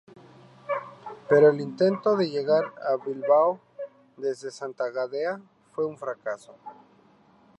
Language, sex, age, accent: Spanish, male, 30-39, México